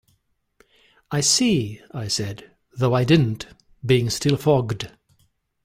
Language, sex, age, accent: English, male, 40-49, England English